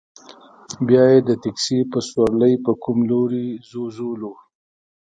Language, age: Pashto, 40-49